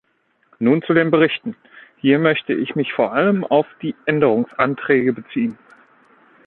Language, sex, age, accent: German, male, 30-39, Deutschland Deutsch